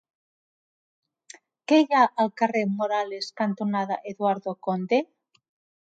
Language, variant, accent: Catalan, Central, central